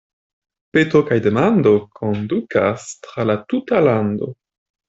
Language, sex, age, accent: Esperanto, male, 19-29, Internacia